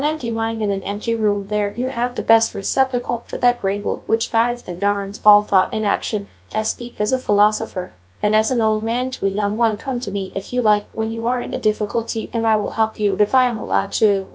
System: TTS, GlowTTS